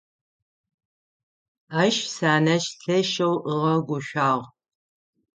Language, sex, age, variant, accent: Adyghe, female, 50-59, Адыгабзэ (Кирил, пстэумэ зэдыряе), Кıэмгуй (Çemguy)